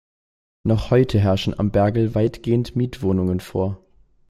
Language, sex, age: German, male, 19-29